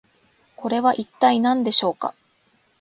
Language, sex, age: Japanese, female, 19-29